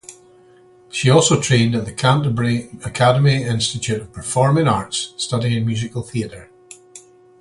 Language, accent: English, Scottish English